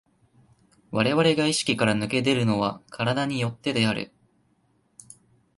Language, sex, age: Japanese, male, 19-29